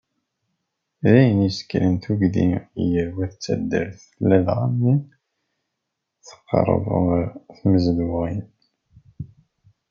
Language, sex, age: Kabyle, male, 30-39